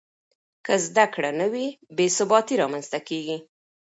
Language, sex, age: Pashto, female, 30-39